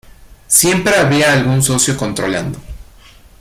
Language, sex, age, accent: Spanish, male, 19-29, México